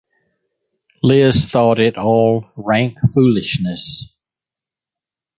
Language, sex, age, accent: English, male, 70-79, United States English